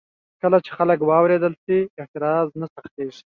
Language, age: Pashto, 19-29